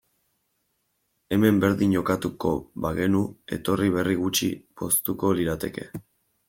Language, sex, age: Basque, male, 19-29